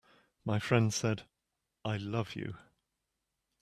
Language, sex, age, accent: English, male, 50-59, England English